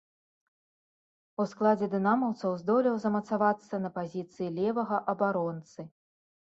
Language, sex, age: Belarusian, female, 30-39